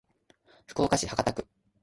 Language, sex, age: Japanese, male, 19-29